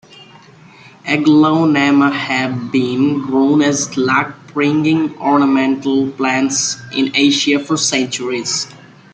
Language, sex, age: English, male, 19-29